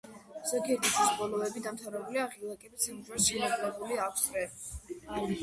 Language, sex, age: Georgian, female, under 19